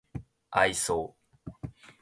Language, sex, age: Japanese, male, under 19